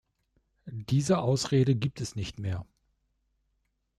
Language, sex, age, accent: German, male, 40-49, Deutschland Deutsch